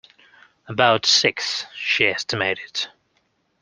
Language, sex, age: English, male, 19-29